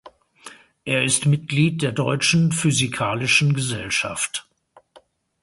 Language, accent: German, Deutschland Deutsch